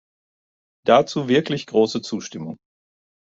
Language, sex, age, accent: German, male, 40-49, Deutschland Deutsch